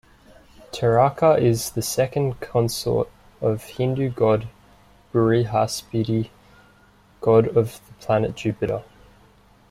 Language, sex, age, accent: English, male, 19-29, Australian English